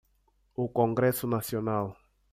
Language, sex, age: Portuguese, male, 30-39